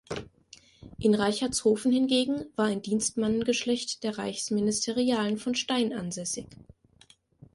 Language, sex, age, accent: German, female, 19-29, Deutschland Deutsch